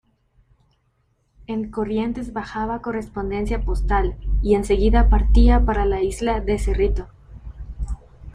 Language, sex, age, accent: Spanish, female, 19-29, América central